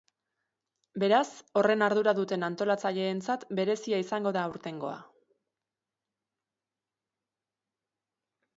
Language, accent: Basque, Erdialdekoa edo Nafarra (Gipuzkoa, Nafarroa)